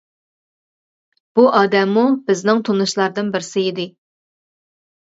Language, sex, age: Uyghur, female, 40-49